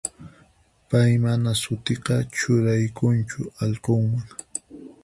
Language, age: Puno Quechua, 19-29